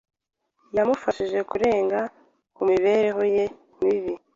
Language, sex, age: Kinyarwanda, female, 30-39